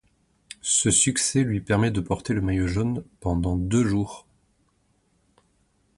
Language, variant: French, Français de métropole